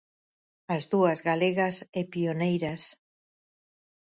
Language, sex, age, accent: Galician, female, 60-69, Normativo (estándar)